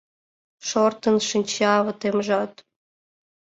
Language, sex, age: Mari, female, under 19